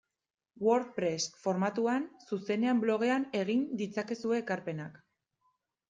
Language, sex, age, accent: Basque, female, 19-29, Erdialdekoa edo Nafarra (Gipuzkoa, Nafarroa)